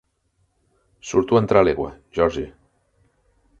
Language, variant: Catalan, Central